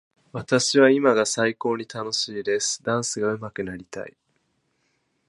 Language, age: Japanese, 19-29